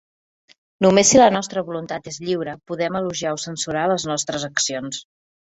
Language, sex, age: Catalan, female, 40-49